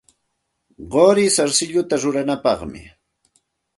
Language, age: Santa Ana de Tusi Pasco Quechua, 40-49